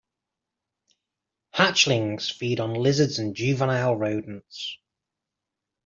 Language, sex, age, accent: English, male, 40-49, England English